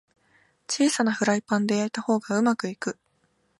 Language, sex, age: Japanese, female, 19-29